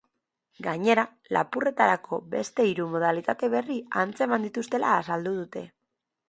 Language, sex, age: Basque, female, 19-29